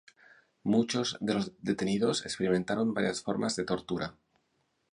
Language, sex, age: Spanish, male, 50-59